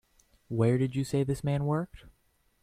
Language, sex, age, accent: English, male, under 19, United States English